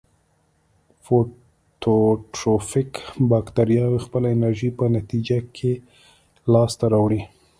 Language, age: Pashto, 30-39